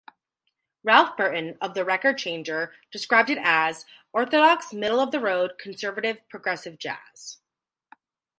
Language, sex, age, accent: English, female, 19-29, United States English